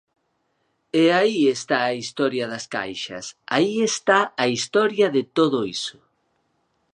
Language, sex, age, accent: Galician, male, 50-59, Oriental (común en zona oriental)